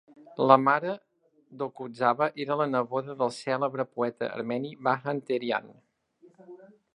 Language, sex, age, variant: Catalan, male, 40-49, Central